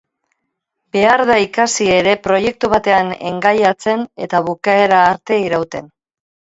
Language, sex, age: Basque, female, 50-59